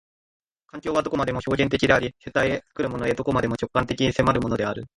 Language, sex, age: Japanese, male, 19-29